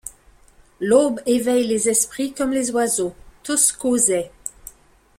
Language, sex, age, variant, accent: French, female, 40-49, Français d'Amérique du Nord, Français du Canada